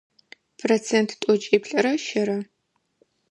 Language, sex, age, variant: Adyghe, female, 19-29, Адыгабзэ (Кирил, пстэумэ зэдыряе)